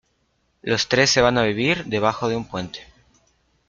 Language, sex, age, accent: Spanish, male, 30-39, México